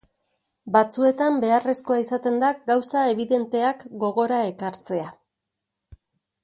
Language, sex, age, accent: Basque, female, 40-49, Mendebalekoa (Araba, Bizkaia, Gipuzkoako mendebaleko herri batzuk)